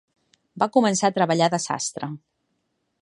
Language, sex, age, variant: Catalan, female, 19-29, Central